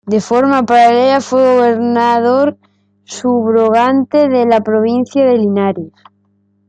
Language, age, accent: Spanish, 40-49, España: Norte peninsular (Asturias, Castilla y León, Cantabria, País Vasco, Navarra, Aragón, La Rioja, Guadalajara, Cuenca)